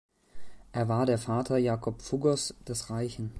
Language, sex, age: German, male, 19-29